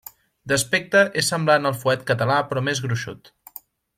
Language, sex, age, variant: Catalan, male, 19-29, Central